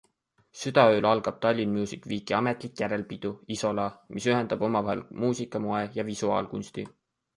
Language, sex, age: Estonian, male, 19-29